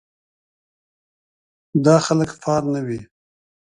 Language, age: Pashto, 60-69